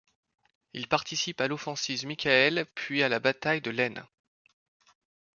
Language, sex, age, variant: French, male, 30-39, Français de métropole